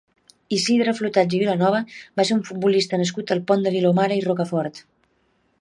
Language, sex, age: Catalan, female, 40-49